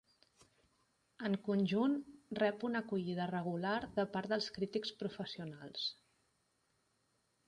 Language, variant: Catalan, Central